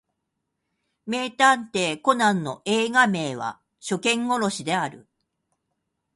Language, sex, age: Japanese, female, 60-69